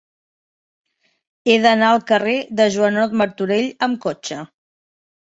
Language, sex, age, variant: Catalan, female, 30-39, Septentrional